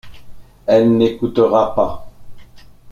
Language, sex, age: French, male, 40-49